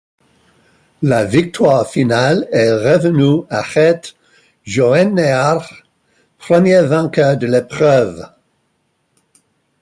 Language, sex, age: French, male, 60-69